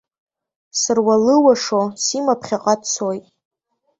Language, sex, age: Abkhazian, female, under 19